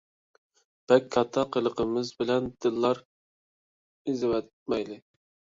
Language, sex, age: Uyghur, male, 30-39